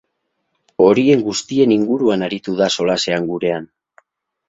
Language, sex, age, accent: Basque, male, 40-49, Mendebalekoa (Araba, Bizkaia, Gipuzkoako mendebaleko herri batzuk)